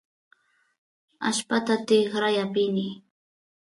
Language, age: Santiago del Estero Quichua, 30-39